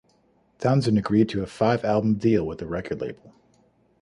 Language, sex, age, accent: English, male, 40-49, United States English